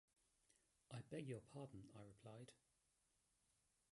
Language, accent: English, England English